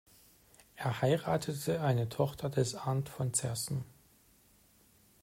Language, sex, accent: German, male, Deutschland Deutsch